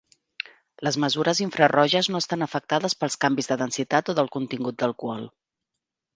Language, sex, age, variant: Catalan, female, 40-49, Central